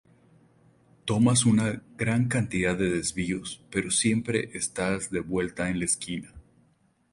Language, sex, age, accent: Spanish, male, 30-39, México